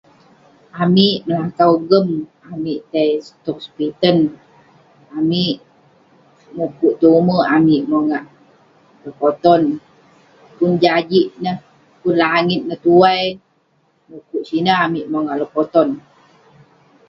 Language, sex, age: Western Penan, female, 30-39